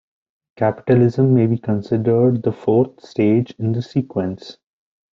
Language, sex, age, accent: English, male, 19-29, India and South Asia (India, Pakistan, Sri Lanka)